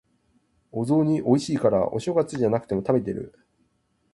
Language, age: Japanese, 19-29